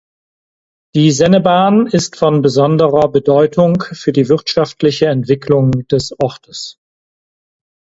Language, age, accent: German, 40-49, Deutschland Deutsch